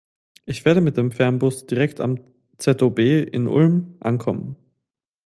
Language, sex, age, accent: German, male, 19-29, Österreichisches Deutsch